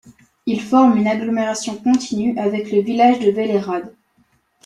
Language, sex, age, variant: French, male, under 19, Français de métropole